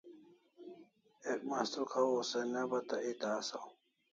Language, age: Kalasha, 40-49